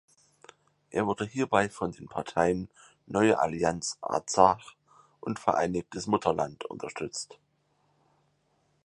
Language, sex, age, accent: German, male, 19-29, Deutschland Deutsch